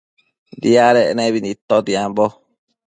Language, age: Matsés, under 19